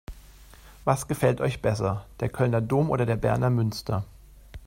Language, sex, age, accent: German, male, 40-49, Deutschland Deutsch